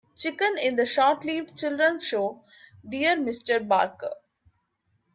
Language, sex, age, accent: English, female, 30-39, India and South Asia (India, Pakistan, Sri Lanka)